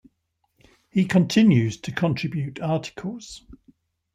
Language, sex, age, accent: English, male, 60-69, England English